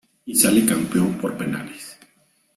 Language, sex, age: Spanish, male, 40-49